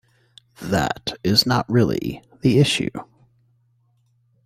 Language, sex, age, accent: English, male, 50-59, United States English